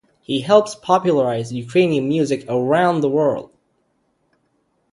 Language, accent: English, United States English